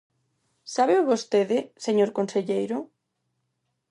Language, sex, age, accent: Galician, female, under 19, Neofalante